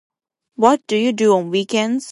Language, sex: English, female